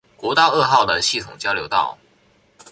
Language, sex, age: Chinese, male, under 19